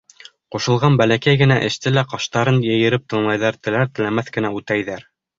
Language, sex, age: Bashkir, male, under 19